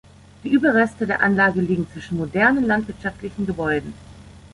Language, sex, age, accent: German, female, 40-49, Deutschland Deutsch